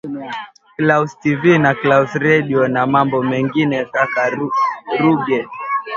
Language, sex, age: Swahili, male, 19-29